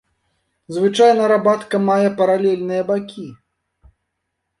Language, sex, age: Belarusian, male, 40-49